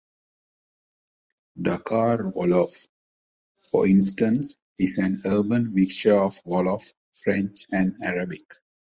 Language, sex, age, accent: English, male, 40-49, India and South Asia (India, Pakistan, Sri Lanka)